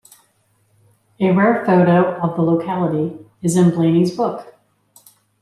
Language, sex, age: English, female, 50-59